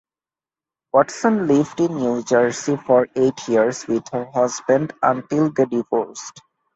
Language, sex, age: English, male, 19-29